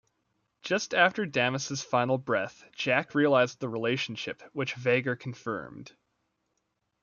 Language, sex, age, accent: English, male, 19-29, Canadian English